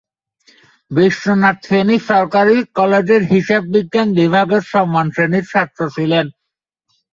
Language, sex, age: Bengali, male, 19-29